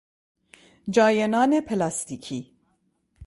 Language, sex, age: Persian, female, 40-49